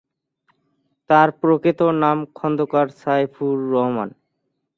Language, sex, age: Bengali, male, 19-29